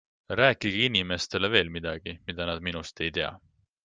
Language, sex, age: Estonian, male, 19-29